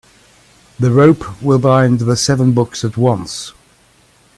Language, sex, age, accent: English, male, 50-59, England English